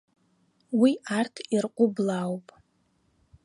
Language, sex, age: Abkhazian, female, 19-29